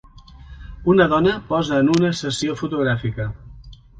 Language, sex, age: Catalan, male, 60-69